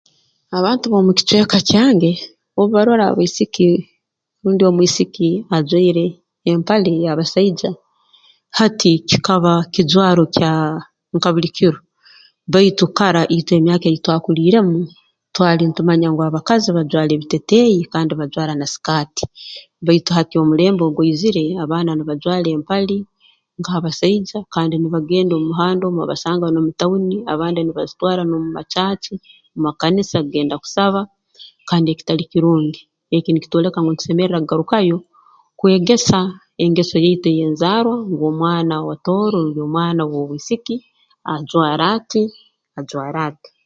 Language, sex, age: Tooro, female, 50-59